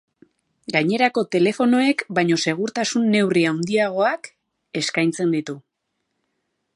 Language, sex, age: Basque, female, 30-39